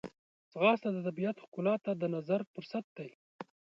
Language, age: Pashto, 19-29